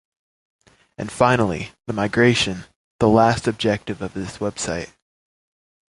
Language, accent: English, United States English